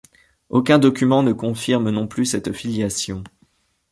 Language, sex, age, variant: French, male, 19-29, Français de métropole